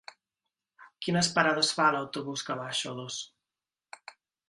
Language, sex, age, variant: Catalan, male, 30-39, Central